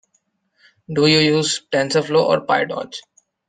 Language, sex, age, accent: English, male, 19-29, India and South Asia (India, Pakistan, Sri Lanka)